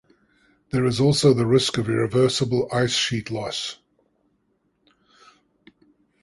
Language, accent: English, Southern African (South Africa, Zimbabwe, Namibia)